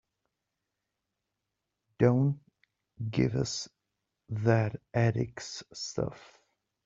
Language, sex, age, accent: English, male, 30-39, England English